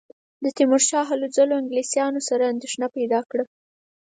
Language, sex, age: Pashto, female, under 19